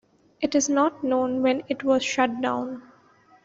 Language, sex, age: English, female, 19-29